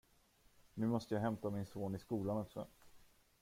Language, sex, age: Swedish, male, 30-39